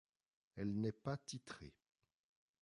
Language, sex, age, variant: French, male, 40-49, Français de métropole